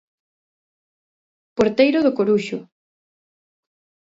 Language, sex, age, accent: Galician, female, 19-29, Normativo (estándar)